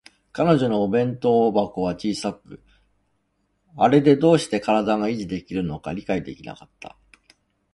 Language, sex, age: Japanese, male, 60-69